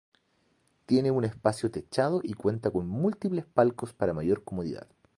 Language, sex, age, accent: Spanish, male, 30-39, Chileno: Chile, Cuyo